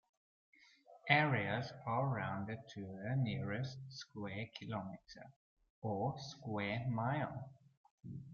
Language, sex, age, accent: English, male, 19-29, Southern African (South Africa, Zimbabwe, Namibia)